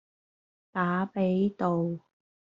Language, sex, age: Cantonese, female, 30-39